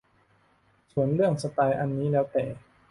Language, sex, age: Thai, male, 19-29